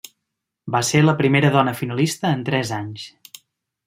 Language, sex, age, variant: Catalan, male, 30-39, Central